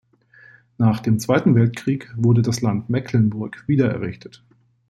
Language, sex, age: German, male, 30-39